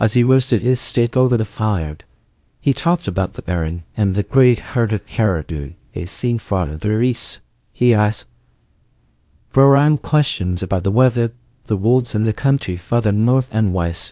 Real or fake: fake